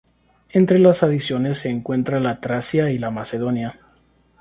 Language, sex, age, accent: Spanish, male, 30-39, América central